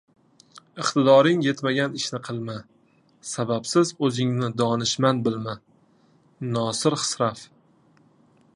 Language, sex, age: Uzbek, male, 30-39